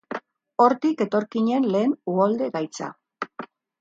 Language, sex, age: Basque, female, 60-69